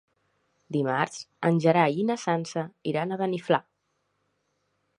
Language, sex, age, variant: Catalan, female, 19-29, Central